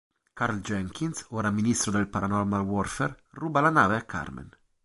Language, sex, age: Italian, male, 30-39